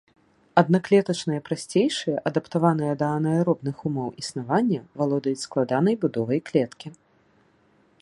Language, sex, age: Belarusian, female, 30-39